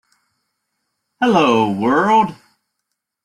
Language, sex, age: English, male, 50-59